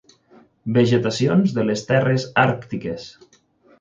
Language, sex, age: Catalan, male, 30-39